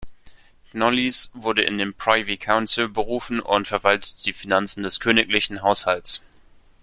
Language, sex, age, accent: German, male, 19-29, Deutschland Deutsch